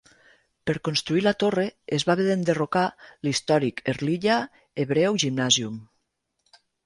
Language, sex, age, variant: Catalan, female, 40-49, Nord-Occidental